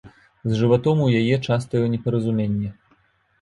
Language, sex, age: Belarusian, male, 19-29